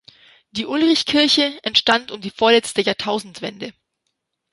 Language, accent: German, Deutschland Deutsch